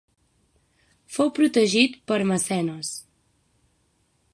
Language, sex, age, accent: Catalan, female, 19-29, central; septentrional